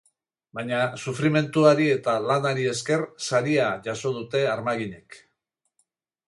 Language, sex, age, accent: Basque, male, 60-69, Erdialdekoa edo Nafarra (Gipuzkoa, Nafarroa)